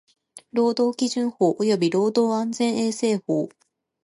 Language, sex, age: Japanese, female, 30-39